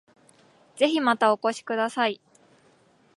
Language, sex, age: Japanese, female, 19-29